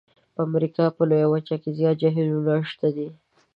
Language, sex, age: Pashto, female, 19-29